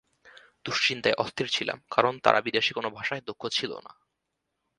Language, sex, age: Bengali, male, 19-29